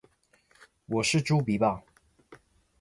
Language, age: Chinese, 30-39